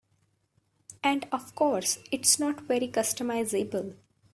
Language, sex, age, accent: English, female, 19-29, India and South Asia (India, Pakistan, Sri Lanka)